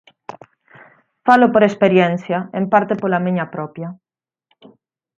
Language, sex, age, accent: Galician, female, 19-29, Atlántico (seseo e gheada); Normativo (estándar)